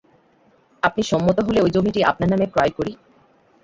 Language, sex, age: Bengali, female, 19-29